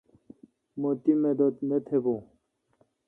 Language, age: Kalkoti, 19-29